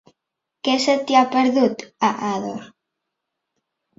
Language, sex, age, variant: Catalan, male, 40-49, Central